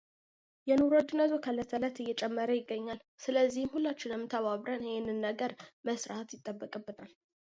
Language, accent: English, United States English